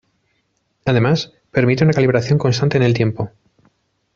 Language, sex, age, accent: Spanish, male, 40-49, España: Centro-Sur peninsular (Madrid, Toledo, Castilla-La Mancha)